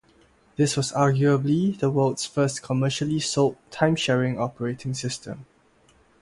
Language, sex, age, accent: English, male, 19-29, United States English; Singaporean English